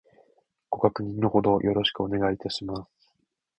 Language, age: Japanese, 19-29